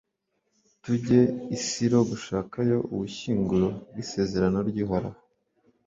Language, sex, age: Kinyarwanda, male, 19-29